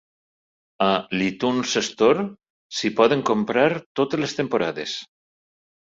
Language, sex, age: Catalan, male, 60-69